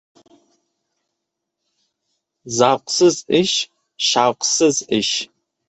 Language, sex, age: Uzbek, male, 19-29